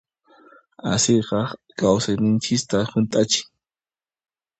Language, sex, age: Puno Quechua, male, 30-39